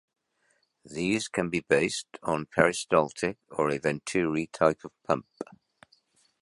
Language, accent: English, Welsh English